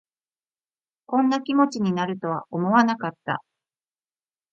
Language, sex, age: Japanese, female, 40-49